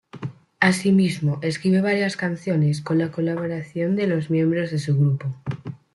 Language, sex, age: Spanish, female, 19-29